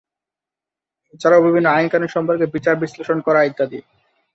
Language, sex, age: Bengali, male, 19-29